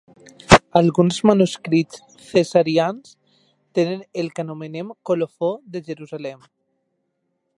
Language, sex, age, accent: Catalan, male, 19-29, valencià